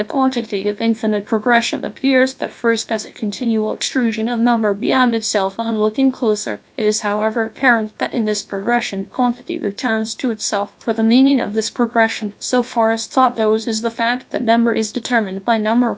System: TTS, GlowTTS